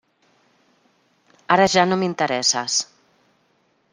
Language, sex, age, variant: Catalan, female, 40-49, Central